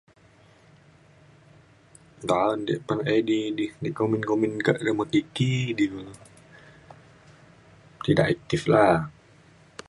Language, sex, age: Mainstream Kenyah, female, 19-29